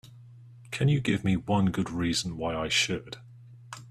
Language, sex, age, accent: English, male, 30-39, England English